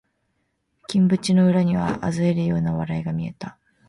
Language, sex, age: Japanese, female, 19-29